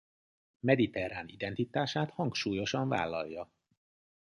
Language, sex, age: Hungarian, male, 40-49